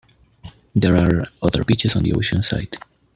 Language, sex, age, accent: English, male, 19-29, United States English